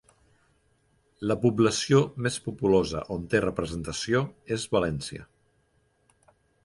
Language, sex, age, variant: Catalan, male, 30-39, Central